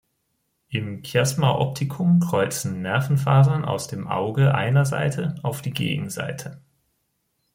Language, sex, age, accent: German, male, 19-29, Deutschland Deutsch